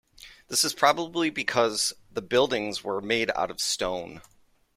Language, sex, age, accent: English, male, 30-39, United States English